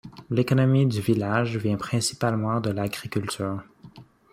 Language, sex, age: French, male, 19-29